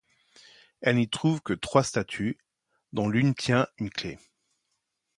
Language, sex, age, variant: French, male, 40-49, Français de métropole